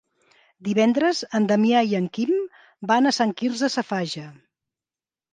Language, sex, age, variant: Catalan, female, 50-59, Central